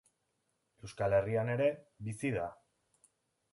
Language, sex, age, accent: Basque, male, 19-29, Erdialdekoa edo Nafarra (Gipuzkoa, Nafarroa)